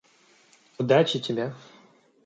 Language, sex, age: Russian, male, 19-29